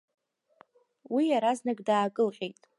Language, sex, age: Abkhazian, female, under 19